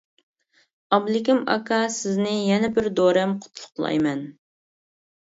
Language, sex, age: Uyghur, female, 19-29